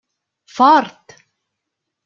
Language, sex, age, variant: Catalan, female, 50-59, Central